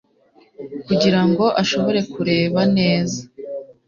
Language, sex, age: Kinyarwanda, female, 19-29